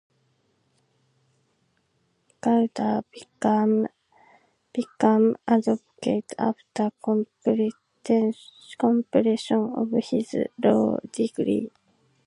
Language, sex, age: English, female, under 19